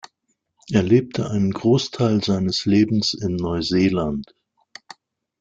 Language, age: German, 50-59